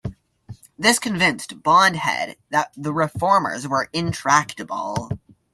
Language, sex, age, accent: English, male, under 19, Canadian English